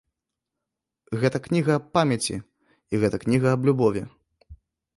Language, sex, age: Belarusian, male, 19-29